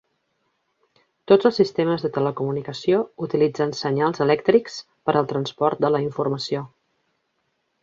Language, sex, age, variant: Catalan, female, 40-49, Central